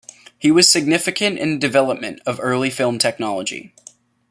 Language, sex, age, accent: English, male, under 19, United States English